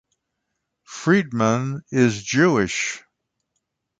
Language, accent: English, United States English